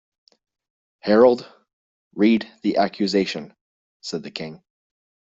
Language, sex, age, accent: English, male, 30-39, United States English